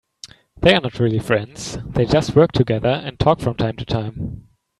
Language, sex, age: English, male, 19-29